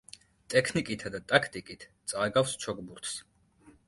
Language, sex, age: Georgian, male, 19-29